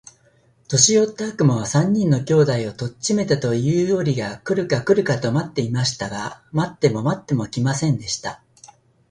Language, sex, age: Japanese, male, 60-69